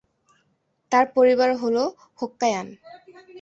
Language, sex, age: Bengali, female, 19-29